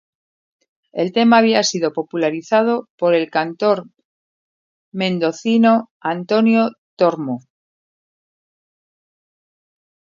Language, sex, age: Spanish, female, 50-59